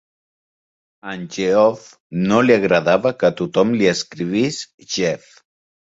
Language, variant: Catalan, Central